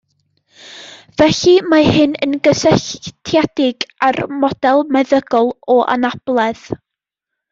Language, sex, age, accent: Welsh, female, under 19, Y Deyrnas Unedig Cymraeg